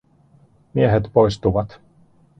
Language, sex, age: Finnish, male, 40-49